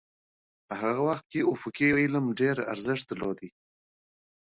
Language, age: Pashto, 40-49